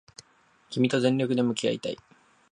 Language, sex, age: Japanese, male, 19-29